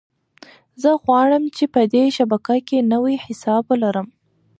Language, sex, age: Pashto, female, 19-29